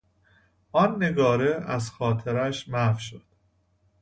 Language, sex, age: Persian, male, 30-39